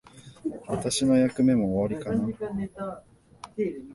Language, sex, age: Japanese, male, 19-29